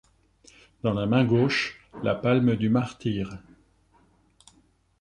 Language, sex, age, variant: French, male, 60-69, Français de métropole